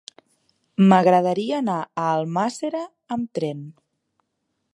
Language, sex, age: Catalan, female, 19-29